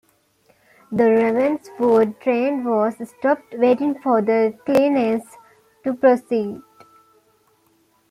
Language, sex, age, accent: English, female, 19-29, United States English